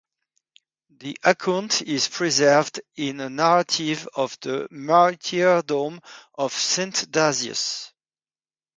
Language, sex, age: English, male, 50-59